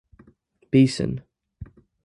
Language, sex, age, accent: English, male, 19-29, England English